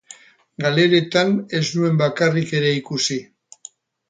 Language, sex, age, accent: Basque, male, 60-69, Erdialdekoa edo Nafarra (Gipuzkoa, Nafarroa)